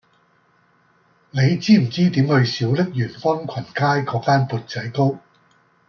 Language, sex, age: Cantonese, male, 50-59